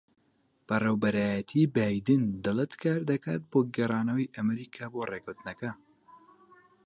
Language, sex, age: Central Kurdish, male, 19-29